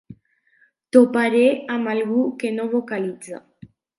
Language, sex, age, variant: Catalan, female, 19-29, Nord-Occidental